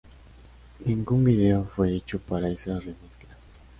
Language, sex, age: Spanish, male, 19-29